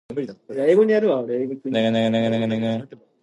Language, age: English, 19-29